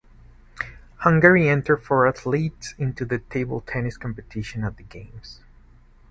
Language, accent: English, United States English